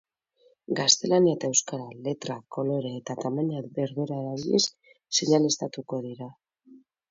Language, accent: Basque, Mendebalekoa (Araba, Bizkaia, Gipuzkoako mendebaleko herri batzuk)